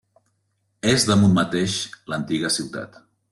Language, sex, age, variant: Catalan, male, 40-49, Central